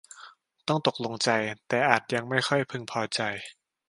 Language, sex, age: Thai, male, under 19